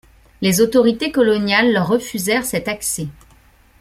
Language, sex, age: French, female, 40-49